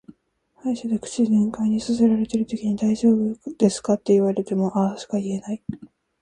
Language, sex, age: Japanese, female, 19-29